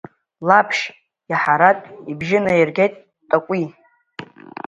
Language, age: Abkhazian, under 19